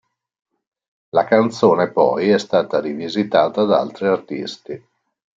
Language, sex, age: Italian, male, 50-59